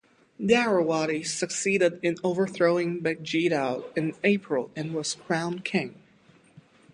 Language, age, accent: English, 19-29, United States English